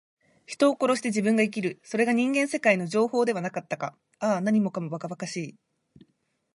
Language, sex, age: Japanese, female, 19-29